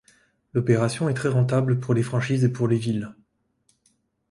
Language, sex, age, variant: French, male, 30-39, Français de métropole